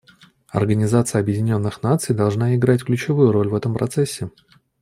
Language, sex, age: Russian, male, 30-39